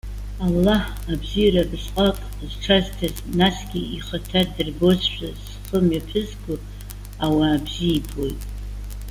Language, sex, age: Abkhazian, female, 70-79